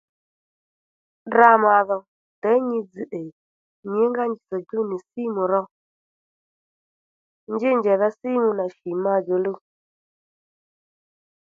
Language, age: Lendu, 19-29